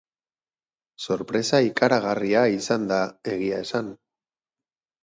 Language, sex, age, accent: Basque, male, 30-39, Batua